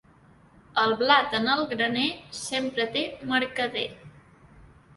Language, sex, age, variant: Catalan, female, 19-29, Balear